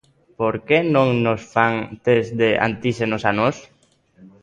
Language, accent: Galician, Atlántico (seseo e gheada)